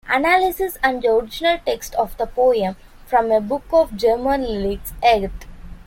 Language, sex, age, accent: English, female, 19-29, India and South Asia (India, Pakistan, Sri Lanka)